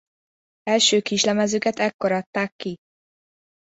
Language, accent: Hungarian, budapesti